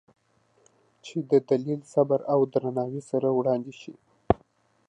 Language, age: Pashto, 19-29